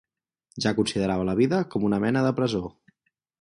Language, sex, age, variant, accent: Catalan, male, 30-39, Central, central